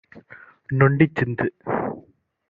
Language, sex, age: Tamil, male, 30-39